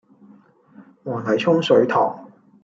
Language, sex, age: Cantonese, male, 40-49